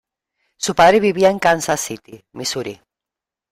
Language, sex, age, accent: Spanish, female, 50-59, España: Sur peninsular (Andalucia, Extremadura, Murcia)